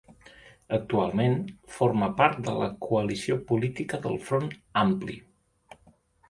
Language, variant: Catalan, Central